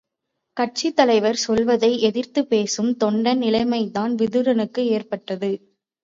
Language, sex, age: Tamil, female, 19-29